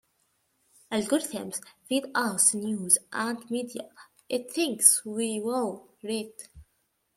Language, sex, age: English, female, 40-49